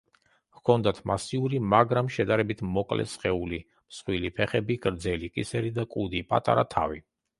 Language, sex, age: Georgian, male, 50-59